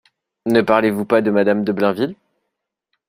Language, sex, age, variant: French, male, 30-39, Français de métropole